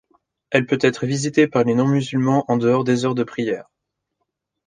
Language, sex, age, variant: French, male, 19-29, Français de métropole